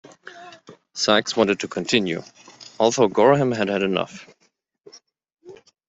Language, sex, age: English, male, 30-39